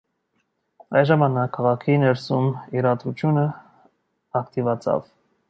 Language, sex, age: Armenian, male, 19-29